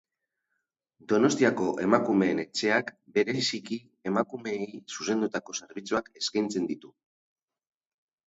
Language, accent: Basque, Mendebalekoa (Araba, Bizkaia, Gipuzkoako mendebaleko herri batzuk)